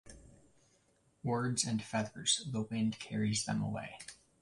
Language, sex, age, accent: English, male, 19-29, United States English